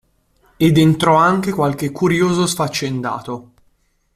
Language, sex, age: Italian, male, 19-29